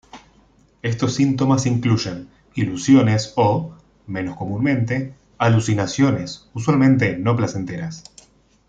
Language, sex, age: Spanish, male, 19-29